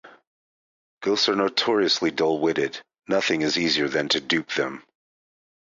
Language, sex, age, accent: English, male, 40-49, United States English